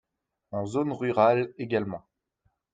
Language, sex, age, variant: French, male, 30-39, Français de métropole